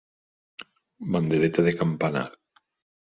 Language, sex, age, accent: Catalan, male, 40-49, valencià